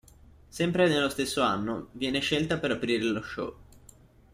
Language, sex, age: Italian, male, 19-29